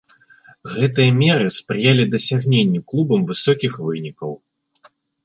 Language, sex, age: Belarusian, male, under 19